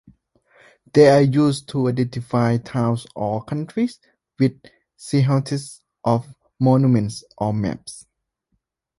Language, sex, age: English, male, 19-29